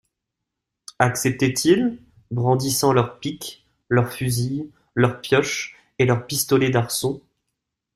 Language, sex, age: French, male, 19-29